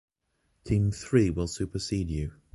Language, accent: English, England English